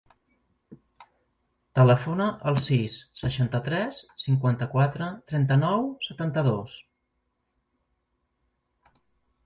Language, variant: Catalan, Central